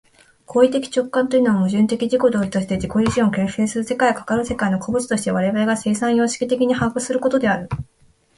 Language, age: Japanese, 19-29